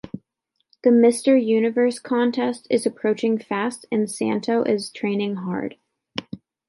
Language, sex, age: English, female, 19-29